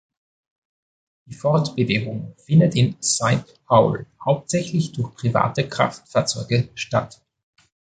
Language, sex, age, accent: German, male, 30-39, Österreichisches Deutsch